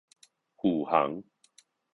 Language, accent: Chinese, 出生地：彰化縣